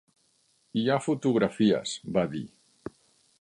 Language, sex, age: Catalan, male, 50-59